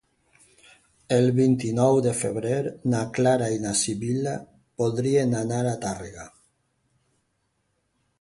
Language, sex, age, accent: Catalan, male, 50-59, valencià